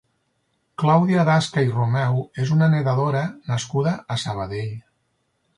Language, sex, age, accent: Catalan, male, 50-59, Lleidatà